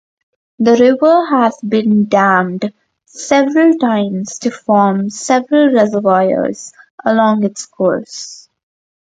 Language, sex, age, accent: English, female, under 19, India and South Asia (India, Pakistan, Sri Lanka)